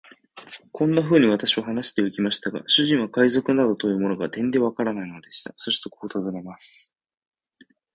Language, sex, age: Japanese, male, 19-29